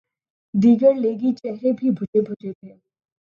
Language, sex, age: Urdu, female, 19-29